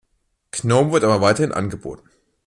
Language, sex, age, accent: German, male, under 19, Deutschland Deutsch